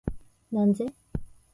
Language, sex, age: Japanese, female, 19-29